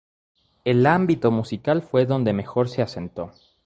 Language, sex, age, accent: Spanish, male, 19-29, México